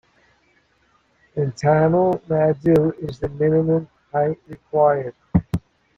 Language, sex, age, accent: English, male, 60-69, United States English